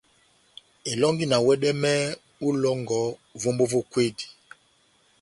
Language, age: Batanga, 40-49